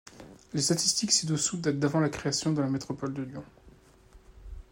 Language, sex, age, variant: French, male, 19-29, Français de métropole